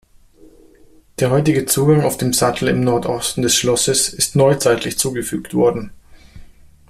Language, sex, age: German, male, 30-39